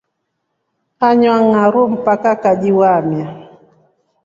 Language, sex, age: Rombo, female, 40-49